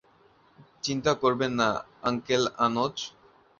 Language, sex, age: Bengali, male, under 19